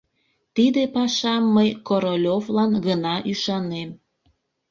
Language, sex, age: Mari, female, 40-49